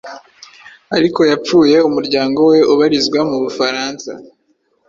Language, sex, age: Kinyarwanda, male, 19-29